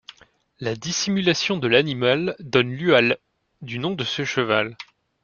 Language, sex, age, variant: French, male, 19-29, Français de métropole